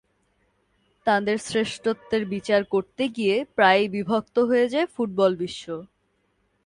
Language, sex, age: Bengali, female, 19-29